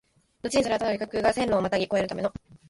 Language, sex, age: Japanese, female, under 19